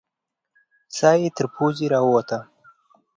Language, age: Pashto, under 19